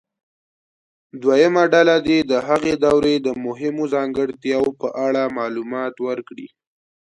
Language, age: Pashto, under 19